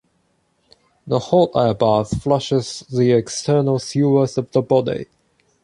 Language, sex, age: English, male, 19-29